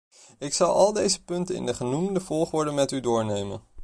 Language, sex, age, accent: Dutch, male, 19-29, Nederlands Nederlands